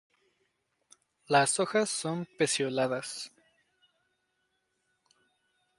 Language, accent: Spanish, México